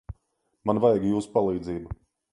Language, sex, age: Latvian, male, 40-49